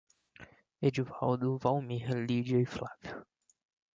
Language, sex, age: Portuguese, male, 19-29